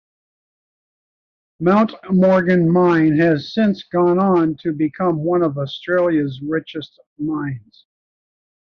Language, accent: English, Canadian English